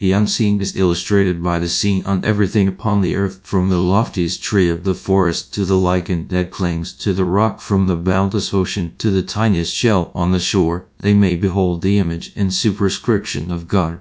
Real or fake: fake